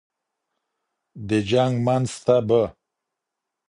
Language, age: Pashto, 50-59